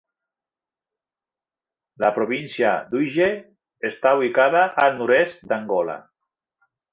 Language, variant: Catalan, Central